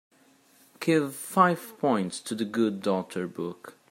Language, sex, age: English, male, 30-39